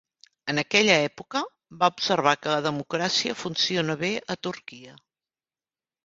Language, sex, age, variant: Catalan, female, 50-59, Central